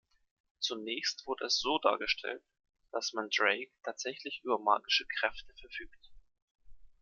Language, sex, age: German, male, 19-29